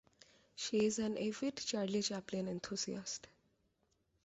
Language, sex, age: English, female, 19-29